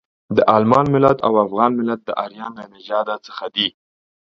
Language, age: Pashto, 30-39